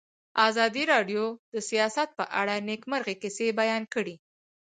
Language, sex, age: Pashto, female, 19-29